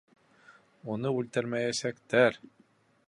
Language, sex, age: Bashkir, male, 40-49